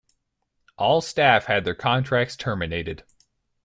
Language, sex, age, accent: English, male, 19-29, United States English